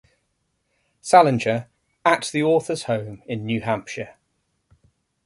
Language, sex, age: English, male, 40-49